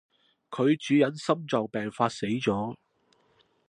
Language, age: Cantonese, 30-39